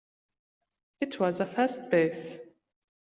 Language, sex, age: English, female, 19-29